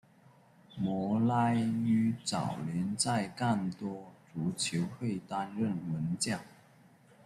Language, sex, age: Chinese, male, 30-39